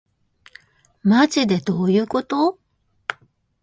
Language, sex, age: Japanese, female, 19-29